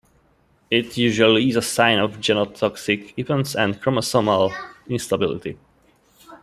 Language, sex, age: English, male, 30-39